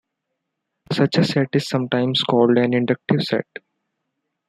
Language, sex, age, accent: English, male, 19-29, India and South Asia (India, Pakistan, Sri Lanka)